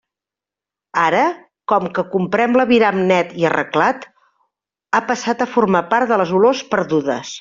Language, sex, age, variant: Catalan, female, 50-59, Central